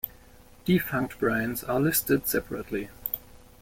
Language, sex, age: English, male, 19-29